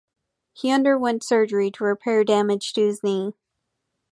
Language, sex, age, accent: English, female, under 19, United States English